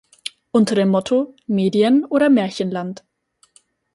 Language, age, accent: German, 19-29, Österreichisches Deutsch